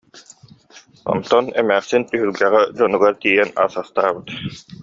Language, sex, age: Yakut, male, 30-39